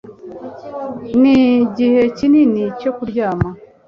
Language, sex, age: Kinyarwanda, female, 40-49